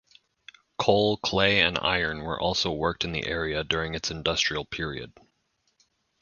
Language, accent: English, United States English